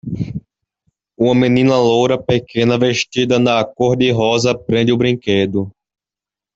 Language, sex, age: Portuguese, male, under 19